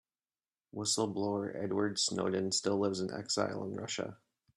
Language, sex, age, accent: English, male, 19-29, United States English